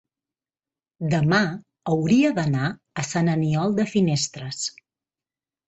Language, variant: Catalan, Central